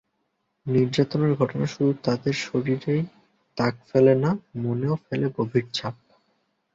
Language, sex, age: Bengali, male, 19-29